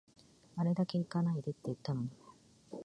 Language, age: Japanese, 50-59